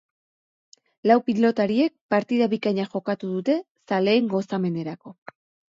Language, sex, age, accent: Basque, female, 40-49, Erdialdekoa edo Nafarra (Gipuzkoa, Nafarroa)